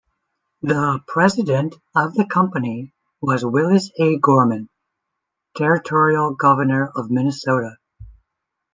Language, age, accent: English, 30-39, United States English